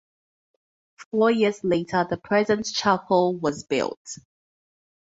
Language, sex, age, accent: English, female, 30-39, United States English